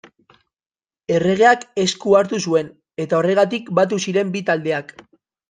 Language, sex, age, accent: Basque, male, 19-29, Mendebalekoa (Araba, Bizkaia, Gipuzkoako mendebaleko herri batzuk)